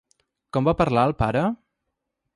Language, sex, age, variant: Catalan, male, 19-29, Central